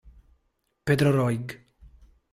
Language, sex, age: Italian, male, 30-39